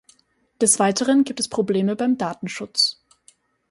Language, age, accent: German, 19-29, Österreichisches Deutsch